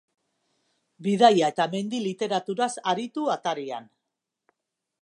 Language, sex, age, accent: Basque, female, 60-69, Mendebalekoa (Araba, Bizkaia, Gipuzkoako mendebaleko herri batzuk)